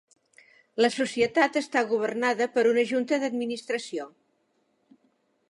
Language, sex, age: Catalan, female, 70-79